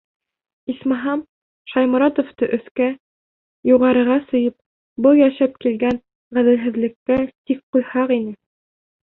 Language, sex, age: Bashkir, female, 19-29